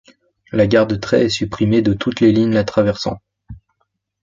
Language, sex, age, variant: French, male, 19-29, Français de métropole